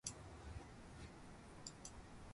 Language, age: Japanese, 30-39